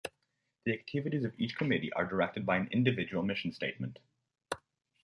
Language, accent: English, United States English